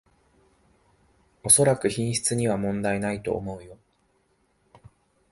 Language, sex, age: Japanese, male, 19-29